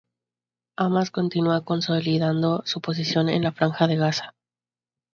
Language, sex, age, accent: Spanish, female, 19-29, México